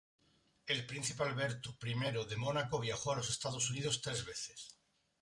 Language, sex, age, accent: Spanish, male, 60-69, España: Sur peninsular (Andalucia, Extremadura, Murcia)